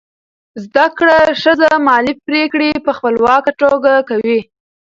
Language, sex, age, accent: Pashto, female, under 19, کندهاری لهجه